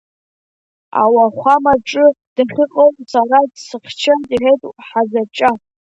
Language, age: Abkhazian, under 19